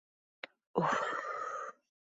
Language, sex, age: Mari, female, under 19